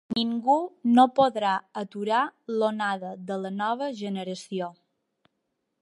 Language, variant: Catalan, Balear